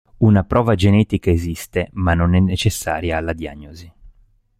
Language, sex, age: Italian, male, 40-49